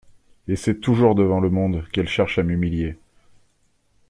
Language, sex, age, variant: French, male, 30-39, Français de métropole